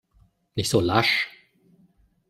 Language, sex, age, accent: German, male, 40-49, Deutschland Deutsch